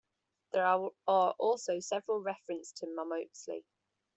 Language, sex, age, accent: English, female, 30-39, England English